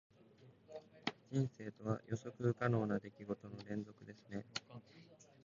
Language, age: Japanese, under 19